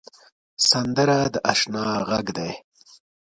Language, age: Pashto, 30-39